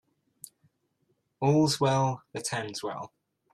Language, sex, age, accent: English, male, under 19, England English